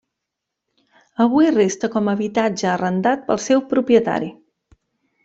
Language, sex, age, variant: Catalan, female, 40-49, Central